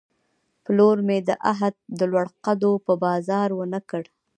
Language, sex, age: Pashto, female, 19-29